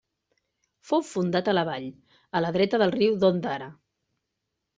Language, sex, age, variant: Catalan, female, 40-49, Central